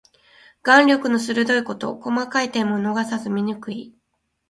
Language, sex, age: Japanese, female, 19-29